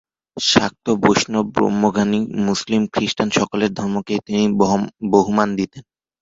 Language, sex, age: Bengali, male, 19-29